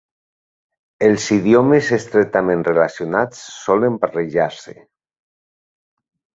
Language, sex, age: Catalan, male, 40-49